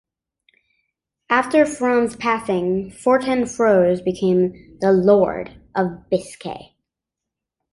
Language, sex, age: English, male, 19-29